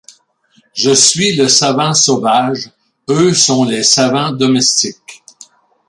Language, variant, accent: French, Français d'Amérique du Nord, Français du Canada